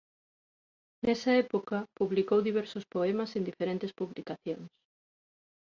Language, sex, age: Galician, female, 40-49